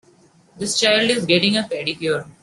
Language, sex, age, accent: English, female, 30-39, India and South Asia (India, Pakistan, Sri Lanka)